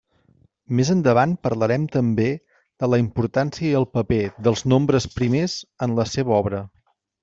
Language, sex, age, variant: Catalan, male, 30-39, Central